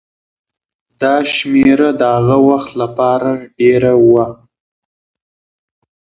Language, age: Pashto, 19-29